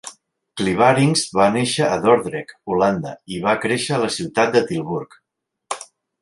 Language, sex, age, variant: Catalan, male, 40-49, Central